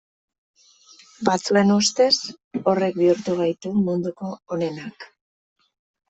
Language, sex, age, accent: Basque, female, 19-29, Mendebalekoa (Araba, Bizkaia, Gipuzkoako mendebaleko herri batzuk)